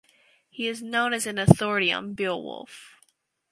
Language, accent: English, Canadian English